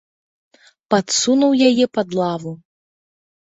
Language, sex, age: Belarusian, female, 30-39